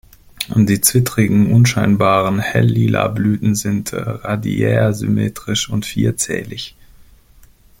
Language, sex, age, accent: German, male, 30-39, Deutschland Deutsch